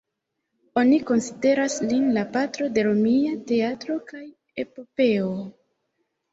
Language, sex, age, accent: Esperanto, female, 19-29, Internacia